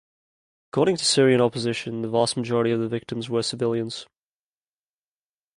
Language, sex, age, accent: English, male, 19-29, Australian English